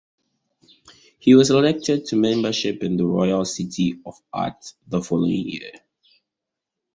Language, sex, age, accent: English, male, 19-29, United States English